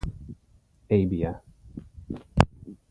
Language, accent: English, United States English